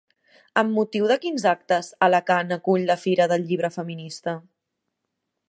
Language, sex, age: Catalan, female, 19-29